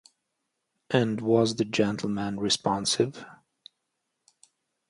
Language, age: English, 40-49